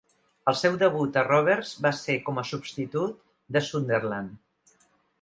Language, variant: Catalan, Central